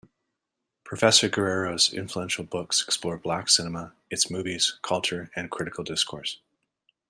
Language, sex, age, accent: English, male, 40-49, Canadian English